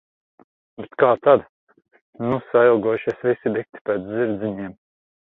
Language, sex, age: Latvian, male, 40-49